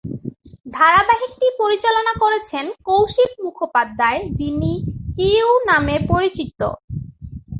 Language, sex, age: Bengali, female, under 19